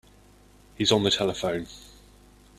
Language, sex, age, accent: English, male, 30-39, England English